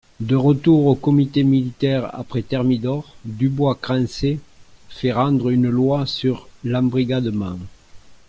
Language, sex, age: French, male, 60-69